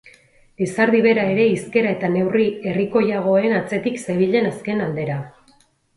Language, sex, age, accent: Basque, female, 40-49, Erdialdekoa edo Nafarra (Gipuzkoa, Nafarroa)